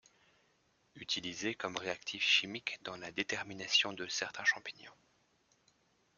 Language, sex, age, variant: French, male, 30-39, Français de métropole